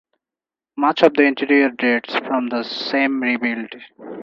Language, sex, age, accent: English, male, 19-29, India and South Asia (India, Pakistan, Sri Lanka)